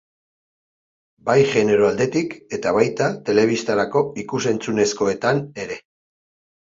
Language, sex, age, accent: Basque, male, 40-49, Erdialdekoa edo Nafarra (Gipuzkoa, Nafarroa)